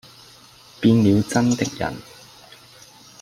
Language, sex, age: Cantonese, male, 19-29